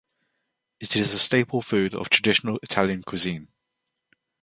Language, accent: English, England English